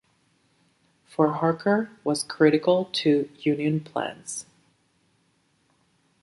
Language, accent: English, United States English